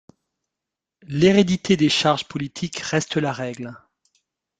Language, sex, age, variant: French, male, 50-59, Français de métropole